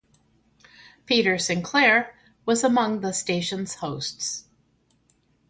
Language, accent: English, United States English